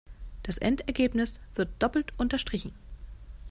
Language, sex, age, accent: German, female, 19-29, Deutschland Deutsch